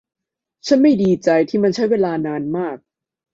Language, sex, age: Thai, female, 30-39